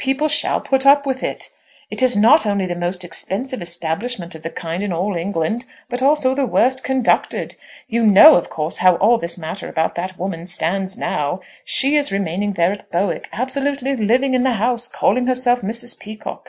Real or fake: real